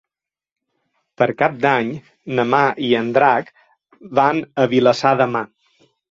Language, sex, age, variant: Catalan, male, 40-49, Balear